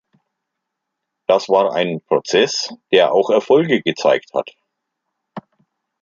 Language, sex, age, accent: German, male, 50-59, Deutschland Deutsch